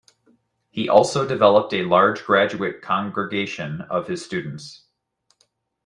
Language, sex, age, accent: English, male, 30-39, United States English